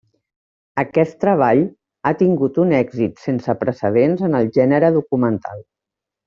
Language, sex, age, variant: Catalan, female, 50-59, Central